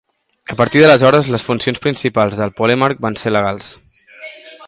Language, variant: Catalan, Balear